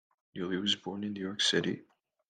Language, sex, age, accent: English, male, under 19, Canadian English